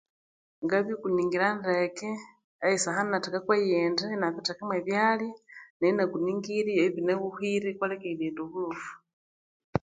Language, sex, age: Konzo, female, 30-39